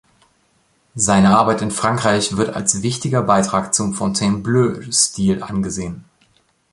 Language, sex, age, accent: German, male, 40-49, Deutschland Deutsch